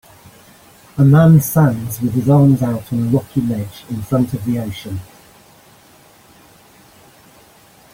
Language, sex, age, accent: English, male, 50-59, England English